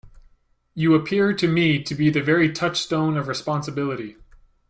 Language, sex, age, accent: English, male, 19-29, Canadian English